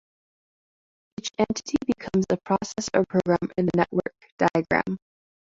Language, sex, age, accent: English, female, 19-29, United States English